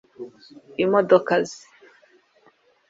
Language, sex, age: Kinyarwanda, female, 30-39